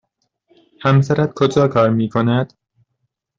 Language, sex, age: Persian, male, 19-29